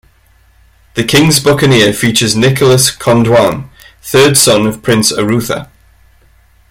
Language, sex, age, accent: English, male, 30-39, England English